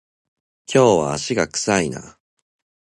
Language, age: Japanese, 19-29